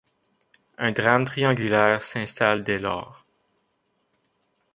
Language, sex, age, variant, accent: French, male, 30-39, Français d'Amérique du Nord, Français du Canada